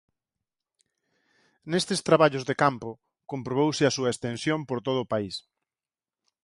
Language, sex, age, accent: Galician, male, 40-49, Normativo (estándar)